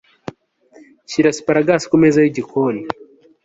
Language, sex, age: Kinyarwanda, male, 19-29